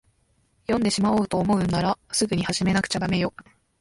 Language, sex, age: Japanese, female, 19-29